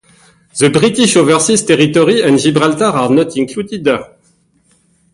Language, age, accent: English, 40-49, United States English